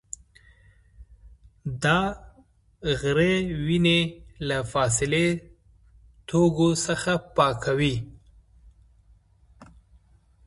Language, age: Pashto, 19-29